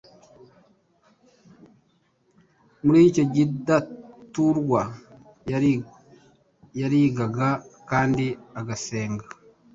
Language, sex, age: Kinyarwanda, male, 40-49